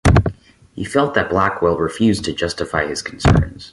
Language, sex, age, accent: English, male, 19-29, United States English